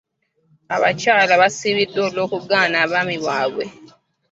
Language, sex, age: Ganda, female, 30-39